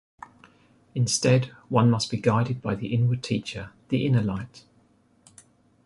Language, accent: English, England English